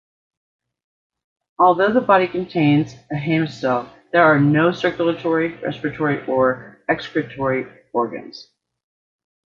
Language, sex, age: English, female, 50-59